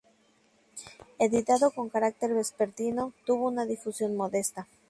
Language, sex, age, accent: Spanish, female, 30-39, México